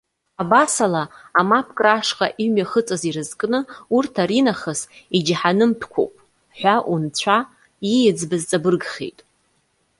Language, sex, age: Abkhazian, female, 30-39